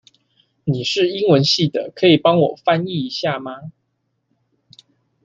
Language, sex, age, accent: Chinese, male, 19-29, 出生地：新北市